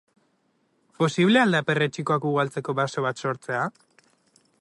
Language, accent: Basque, Erdialdekoa edo Nafarra (Gipuzkoa, Nafarroa)